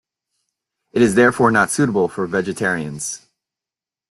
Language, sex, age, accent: English, male, 40-49, United States English